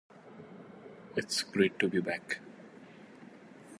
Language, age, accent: English, 19-29, India and South Asia (India, Pakistan, Sri Lanka)